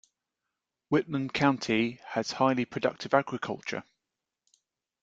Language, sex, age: English, male, 40-49